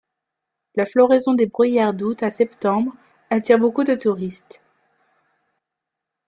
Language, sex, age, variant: French, female, 30-39, Français de métropole